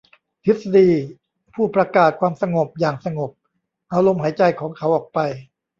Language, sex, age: Thai, male, 50-59